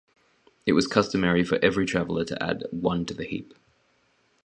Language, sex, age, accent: English, male, 19-29, Australian English